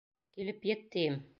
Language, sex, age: Bashkir, female, 40-49